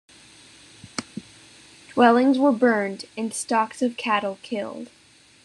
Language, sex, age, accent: English, female, under 19, United States English